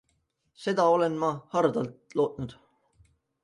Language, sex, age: Estonian, male, 19-29